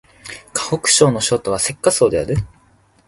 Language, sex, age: Japanese, male, 19-29